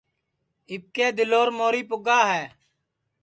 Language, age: Sansi, 19-29